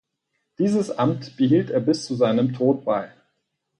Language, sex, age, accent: German, male, 40-49, Deutschland Deutsch